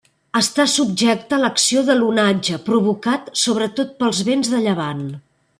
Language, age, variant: Catalan, 40-49, Central